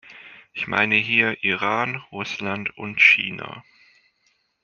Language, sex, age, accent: German, male, 30-39, Deutschland Deutsch